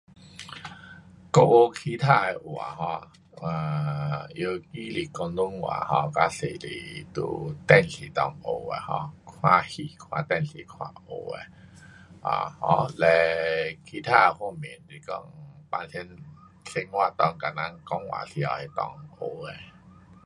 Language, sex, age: Pu-Xian Chinese, male, 50-59